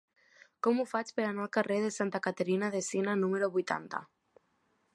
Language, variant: Catalan, Septentrional